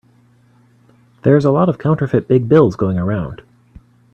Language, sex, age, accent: English, male, 40-49, United States English